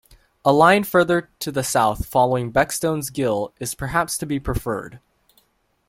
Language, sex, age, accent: English, male, under 19, United States English